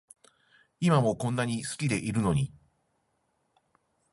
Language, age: Japanese, 50-59